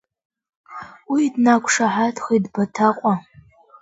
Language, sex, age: Abkhazian, female, under 19